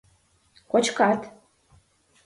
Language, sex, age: Mari, female, under 19